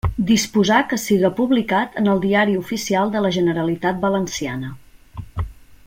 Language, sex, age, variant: Catalan, female, 40-49, Central